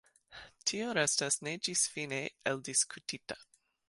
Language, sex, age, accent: Esperanto, female, 30-39, Internacia